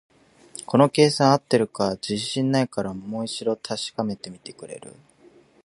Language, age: Japanese, under 19